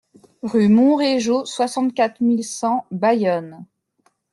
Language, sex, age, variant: French, female, 30-39, Français de métropole